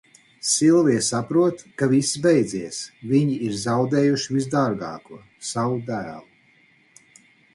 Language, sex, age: Latvian, male, 50-59